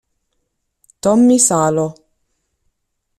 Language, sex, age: Italian, female, 30-39